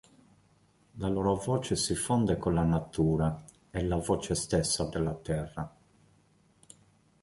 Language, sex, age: Italian, male, 30-39